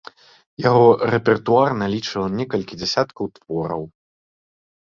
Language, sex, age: Belarusian, male, under 19